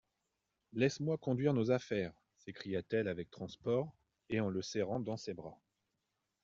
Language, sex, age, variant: French, male, 30-39, Français de métropole